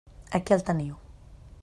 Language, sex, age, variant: Catalan, female, 40-49, Central